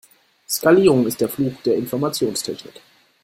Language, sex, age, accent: German, male, under 19, Deutschland Deutsch